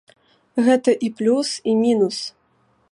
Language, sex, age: Belarusian, female, 19-29